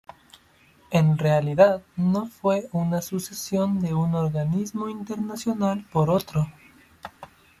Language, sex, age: Spanish, male, 19-29